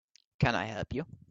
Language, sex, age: English, male, under 19